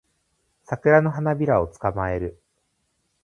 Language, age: Japanese, 30-39